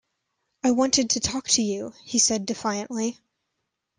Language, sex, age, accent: English, female, 19-29, United States English